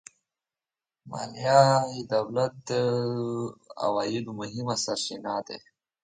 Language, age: Pashto, under 19